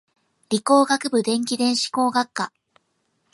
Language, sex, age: Japanese, female, 19-29